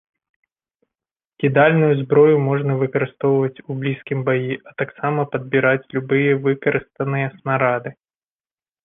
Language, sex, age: Belarusian, male, 30-39